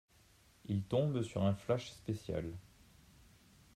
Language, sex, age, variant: French, male, 19-29, Français de métropole